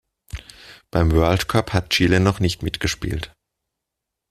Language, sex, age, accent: German, male, 19-29, Deutschland Deutsch